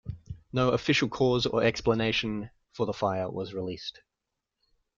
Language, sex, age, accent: English, male, 19-29, Australian English